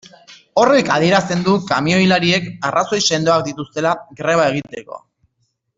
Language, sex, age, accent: Basque, male, 30-39, Erdialdekoa edo Nafarra (Gipuzkoa, Nafarroa)